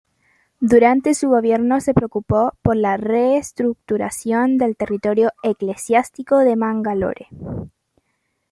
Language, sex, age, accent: Spanish, female, under 19, Chileno: Chile, Cuyo